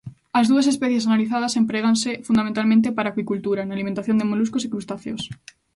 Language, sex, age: Galician, female, 19-29